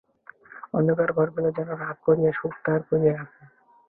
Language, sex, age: Bengali, male, under 19